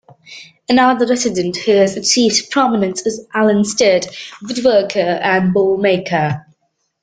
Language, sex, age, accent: English, female, under 19, United States English